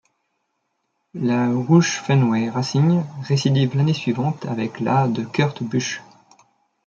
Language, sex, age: French, male, 30-39